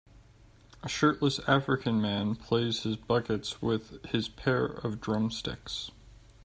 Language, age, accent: English, 19-29, United States English